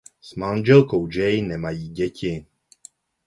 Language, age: Czech, 30-39